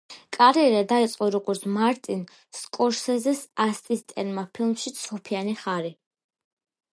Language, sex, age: Georgian, female, under 19